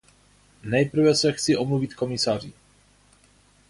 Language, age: Czech, 50-59